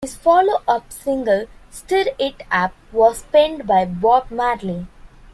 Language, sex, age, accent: English, female, 19-29, India and South Asia (India, Pakistan, Sri Lanka)